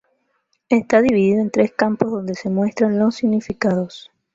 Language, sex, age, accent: Spanish, female, 19-29, Andino-Pacífico: Colombia, Perú, Ecuador, oeste de Bolivia y Venezuela andina